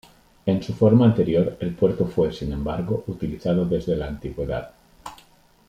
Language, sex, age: Spanish, male, 50-59